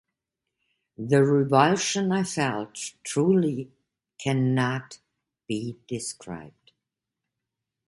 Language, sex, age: English, female, 50-59